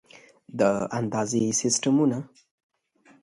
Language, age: Pashto, 19-29